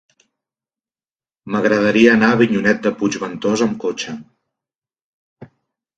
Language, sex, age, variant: Catalan, male, 40-49, Central